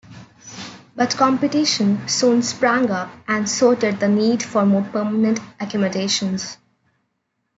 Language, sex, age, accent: English, female, 19-29, India and South Asia (India, Pakistan, Sri Lanka)